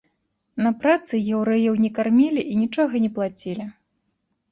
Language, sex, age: Belarusian, female, 19-29